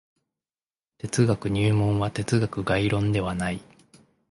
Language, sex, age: Japanese, male, 19-29